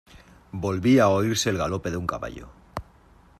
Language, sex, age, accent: Spanish, male, 40-49, España: Norte peninsular (Asturias, Castilla y León, Cantabria, País Vasco, Navarra, Aragón, La Rioja, Guadalajara, Cuenca)